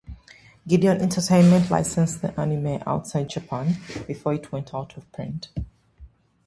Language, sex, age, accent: English, female, 30-39, England English